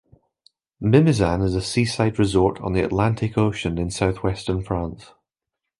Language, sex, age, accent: English, male, 40-49, Scottish English